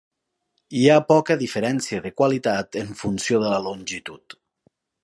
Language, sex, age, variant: Catalan, male, 30-39, Nord-Occidental